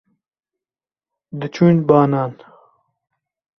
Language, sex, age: Kurdish, male, 30-39